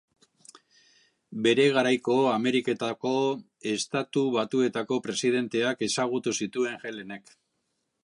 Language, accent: Basque, Mendebalekoa (Araba, Bizkaia, Gipuzkoako mendebaleko herri batzuk)